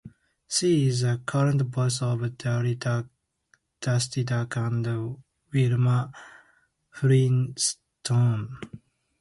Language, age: English, 19-29